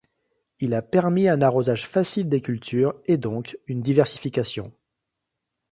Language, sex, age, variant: French, male, 40-49, Français de métropole